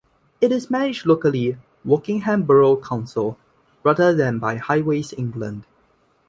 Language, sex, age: English, male, under 19